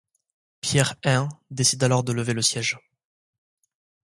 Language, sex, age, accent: French, male, under 19, Français du sud de la France